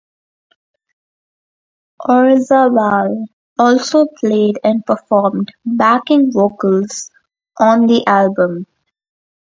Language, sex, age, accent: English, female, under 19, India and South Asia (India, Pakistan, Sri Lanka)